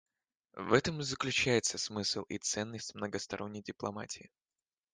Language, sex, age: Russian, male, 19-29